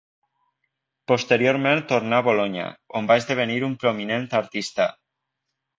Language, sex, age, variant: Catalan, male, 19-29, Valencià septentrional